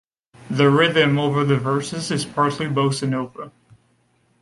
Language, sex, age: English, male, 19-29